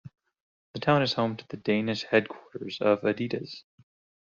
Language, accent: English, United States English